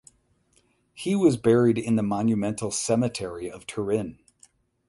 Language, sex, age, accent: English, male, 40-49, United States English; Midwestern